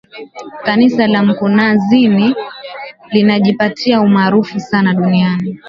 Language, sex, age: Swahili, female, 19-29